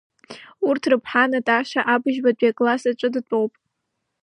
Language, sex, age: Abkhazian, female, 19-29